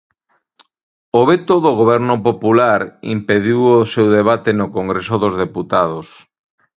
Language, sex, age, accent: Galician, male, 40-49, Normativo (estándar)